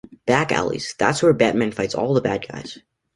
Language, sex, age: English, male, under 19